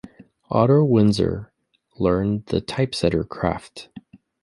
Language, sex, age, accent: English, male, 30-39, United States English